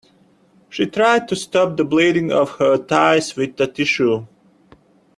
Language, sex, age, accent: English, male, 40-49, Australian English